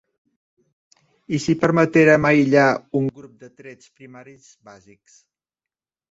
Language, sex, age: Catalan, male, 50-59